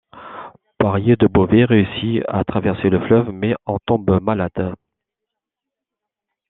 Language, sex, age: French, male, 30-39